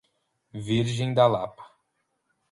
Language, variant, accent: Portuguese, Portuguese (Brasil), Paulista